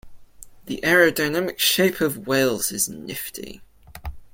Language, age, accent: English, 19-29, England English